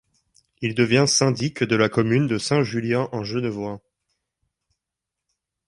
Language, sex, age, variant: French, male, 19-29, Français de métropole